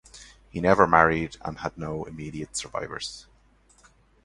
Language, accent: English, Irish English